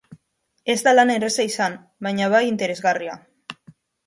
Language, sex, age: Basque, female, 19-29